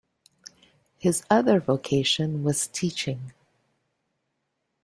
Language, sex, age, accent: English, female, 50-59, Canadian English